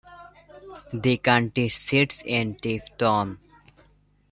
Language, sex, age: English, male, 19-29